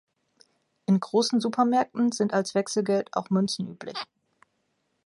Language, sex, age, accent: German, female, 30-39, Deutschland Deutsch